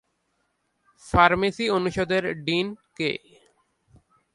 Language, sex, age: Bengali, male, 19-29